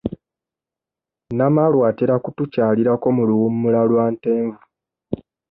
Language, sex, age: Ganda, male, 19-29